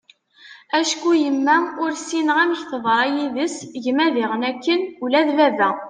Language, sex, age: Kabyle, female, 19-29